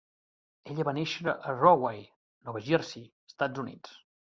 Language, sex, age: Catalan, male, 40-49